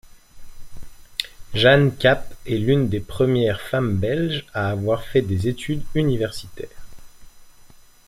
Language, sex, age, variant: French, male, 19-29, Français de métropole